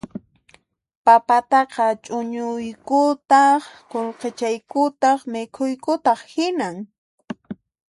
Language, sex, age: Puno Quechua, female, 30-39